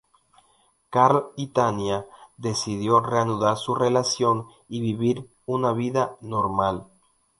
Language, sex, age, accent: Spanish, male, 19-29, Andino-Pacífico: Colombia, Perú, Ecuador, oeste de Bolivia y Venezuela andina